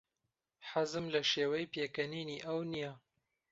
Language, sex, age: Central Kurdish, male, 19-29